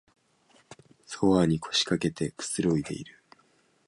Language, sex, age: Japanese, male, 19-29